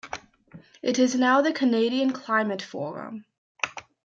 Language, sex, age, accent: English, female, under 19, Canadian English